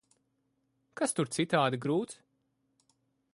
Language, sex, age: Latvian, male, 30-39